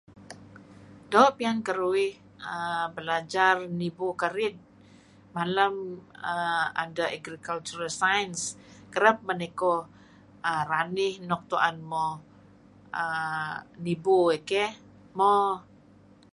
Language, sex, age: Kelabit, female, 60-69